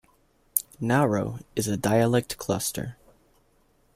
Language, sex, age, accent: English, male, 19-29, United States English